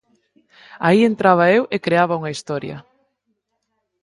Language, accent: Galician, Normativo (estándar)